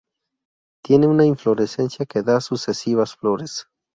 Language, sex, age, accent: Spanish, male, 19-29, México